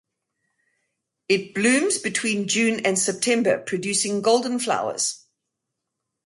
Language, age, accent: English, 50-59, Southern African (South Africa, Zimbabwe, Namibia)